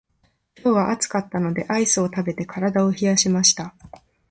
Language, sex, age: Japanese, female, 19-29